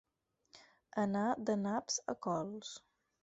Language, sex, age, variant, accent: Catalan, female, 19-29, Balear, menorquí